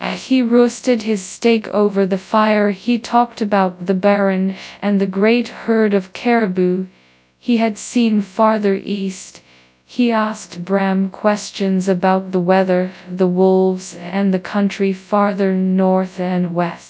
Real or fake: fake